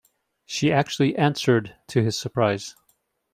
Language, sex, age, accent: English, male, 40-49, United States English